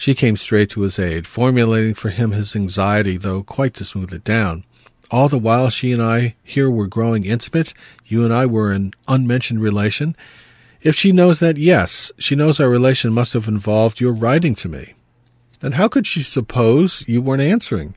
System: none